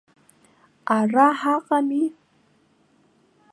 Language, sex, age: Abkhazian, female, under 19